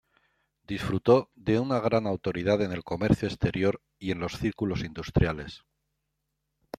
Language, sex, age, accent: Spanish, male, 60-69, España: Centro-Sur peninsular (Madrid, Toledo, Castilla-La Mancha)